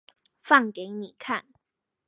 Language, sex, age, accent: Chinese, female, 19-29, 出生地：臺北市